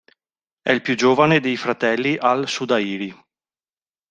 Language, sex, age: Italian, male, 40-49